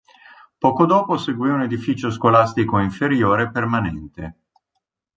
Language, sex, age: Italian, male, 50-59